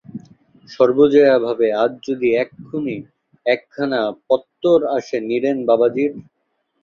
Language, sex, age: Bengali, male, 19-29